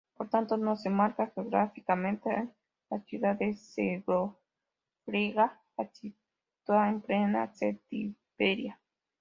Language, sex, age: Spanish, female, 19-29